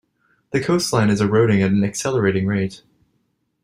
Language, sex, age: English, male, 19-29